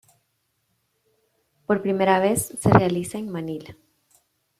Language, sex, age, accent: Spanish, female, 30-39, América central